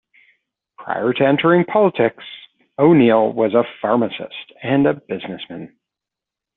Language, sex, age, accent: English, male, 40-49, Canadian English